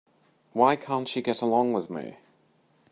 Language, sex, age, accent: English, male, 40-49, England English